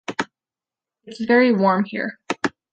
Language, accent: English, United States English